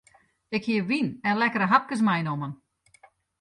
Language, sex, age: Western Frisian, female, 60-69